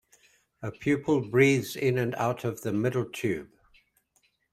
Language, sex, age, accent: English, male, 70-79, New Zealand English